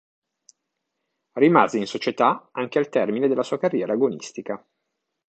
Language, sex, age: Italian, male, 40-49